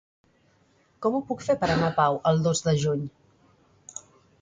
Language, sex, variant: Catalan, female, Central